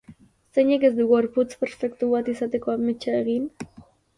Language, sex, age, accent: Basque, female, 19-29, Mendebalekoa (Araba, Bizkaia, Gipuzkoako mendebaleko herri batzuk)